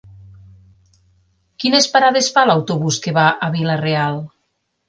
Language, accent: Catalan, Lleidatà